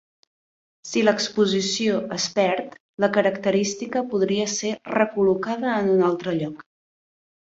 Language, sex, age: Catalan, female, 30-39